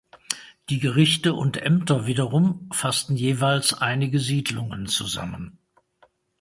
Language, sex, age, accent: German, male, 60-69, Deutschland Deutsch